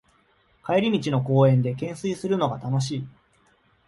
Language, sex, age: Japanese, male, 30-39